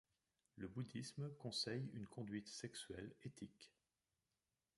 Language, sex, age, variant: French, male, 40-49, Français de métropole